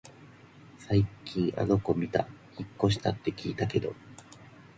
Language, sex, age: Japanese, male, 19-29